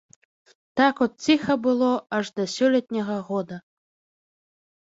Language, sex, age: Belarusian, female, 19-29